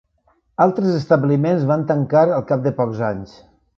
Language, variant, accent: Catalan, Valencià meridional, valencià